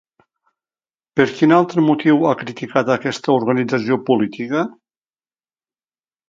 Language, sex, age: Catalan, male, 60-69